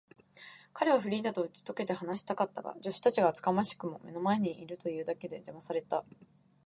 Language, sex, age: Japanese, female, 19-29